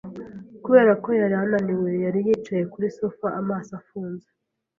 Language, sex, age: Kinyarwanda, female, 19-29